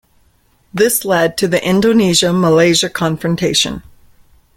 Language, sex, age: English, female, 50-59